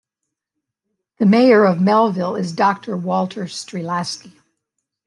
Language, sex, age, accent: English, female, 70-79, United States English